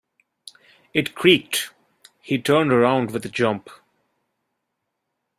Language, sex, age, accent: English, male, 19-29, India and South Asia (India, Pakistan, Sri Lanka)